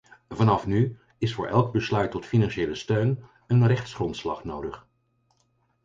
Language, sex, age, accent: Dutch, male, 50-59, Nederlands Nederlands